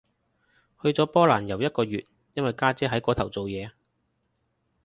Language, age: Cantonese, 30-39